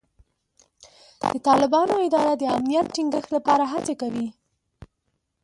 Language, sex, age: Pashto, female, 19-29